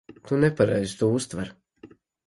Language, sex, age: Latvian, male, 40-49